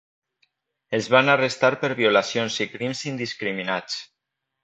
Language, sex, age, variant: Catalan, male, 19-29, Valencià septentrional